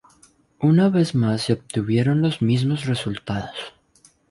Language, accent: Spanish, Caribe: Cuba, Venezuela, Puerto Rico, República Dominicana, Panamá, Colombia caribeña, México caribeño, Costa del golfo de México